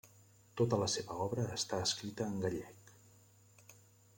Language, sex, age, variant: Catalan, male, 50-59, Central